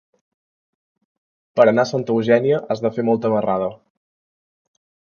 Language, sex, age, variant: Catalan, male, 19-29, Central